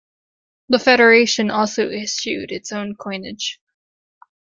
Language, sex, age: English, female, 30-39